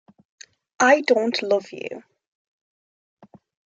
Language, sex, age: English, female, 19-29